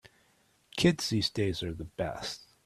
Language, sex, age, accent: English, male, 40-49, United States English